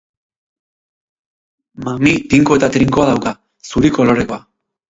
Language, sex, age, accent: Basque, male, 30-39, Erdialdekoa edo Nafarra (Gipuzkoa, Nafarroa)